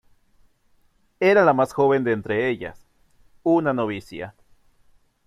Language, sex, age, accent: Spanish, male, 30-39, México